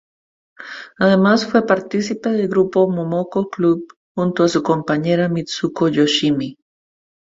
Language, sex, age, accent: Spanish, female, 40-49, América central